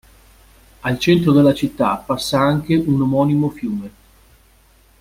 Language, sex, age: Italian, male, 40-49